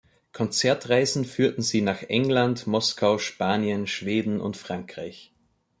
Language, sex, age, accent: German, male, 30-39, Österreichisches Deutsch